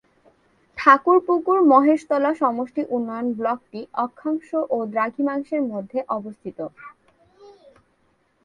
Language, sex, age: Bengali, female, 19-29